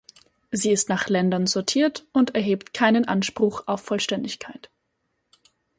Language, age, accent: German, 19-29, Österreichisches Deutsch